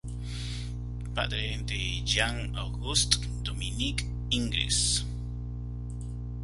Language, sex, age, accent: Spanish, male, 30-39, Andino-Pacífico: Colombia, Perú, Ecuador, oeste de Bolivia y Venezuela andina